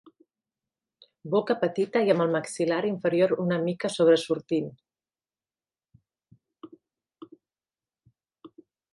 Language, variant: Catalan, Central